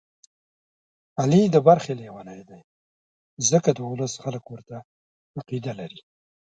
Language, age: Pashto, 60-69